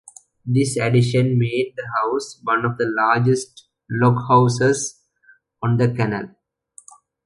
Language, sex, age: English, male, 19-29